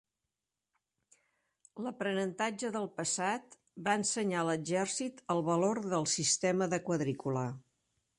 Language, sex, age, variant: Catalan, female, 50-59, Central